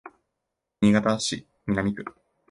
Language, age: Japanese, 19-29